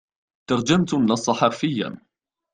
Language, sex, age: Arabic, male, 19-29